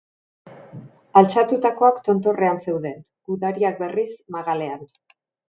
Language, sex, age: Basque, female, 40-49